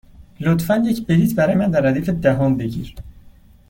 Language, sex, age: Persian, male, 19-29